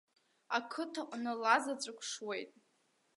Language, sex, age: Abkhazian, female, under 19